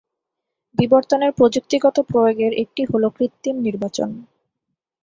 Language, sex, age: Bengali, female, 19-29